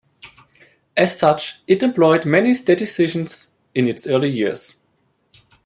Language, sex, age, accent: English, male, 30-39, England English